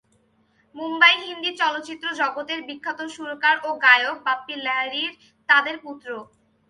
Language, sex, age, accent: Bengali, female, 19-29, Bangla